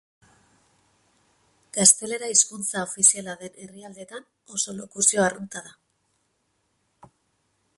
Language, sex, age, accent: Basque, female, 40-49, Mendebalekoa (Araba, Bizkaia, Gipuzkoako mendebaleko herri batzuk)